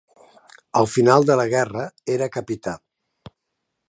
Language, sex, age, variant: Catalan, male, 60-69, Nord-Occidental